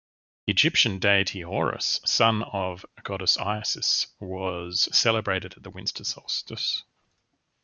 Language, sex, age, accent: English, male, 30-39, Australian English